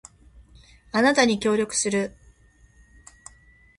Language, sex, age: Japanese, female, 50-59